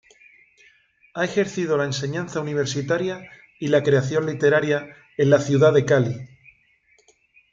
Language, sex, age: Spanish, male, 50-59